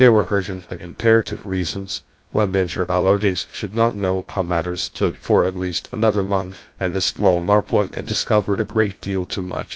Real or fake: fake